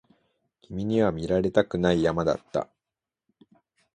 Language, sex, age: Japanese, male, 19-29